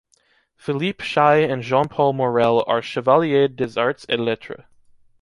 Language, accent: English, United States English